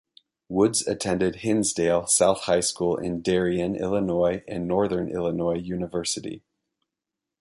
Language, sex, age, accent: English, male, 30-39, United States English